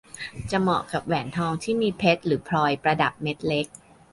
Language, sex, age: Thai, male, under 19